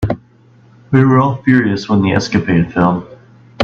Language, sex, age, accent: English, male, 19-29, United States English